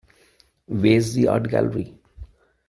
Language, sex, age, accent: English, male, 30-39, India and South Asia (India, Pakistan, Sri Lanka)